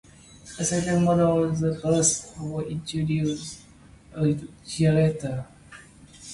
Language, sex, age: English, male, 19-29